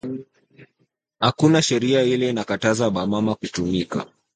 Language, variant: Swahili, Kiswahili cha Bara ya Kenya